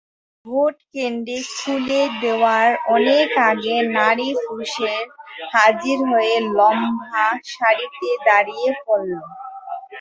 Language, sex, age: Bengali, female, 19-29